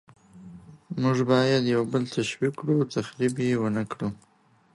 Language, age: Pashto, 19-29